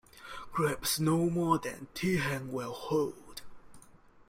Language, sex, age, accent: English, male, 19-29, Malaysian English